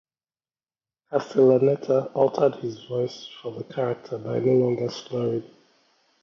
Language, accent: English, Nigerian